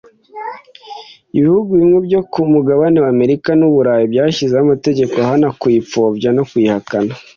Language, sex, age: Kinyarwanda, male, 50-59